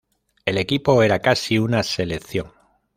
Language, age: Spanish, 30-39